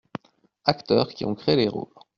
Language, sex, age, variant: French, male, 30-39, Français de métropole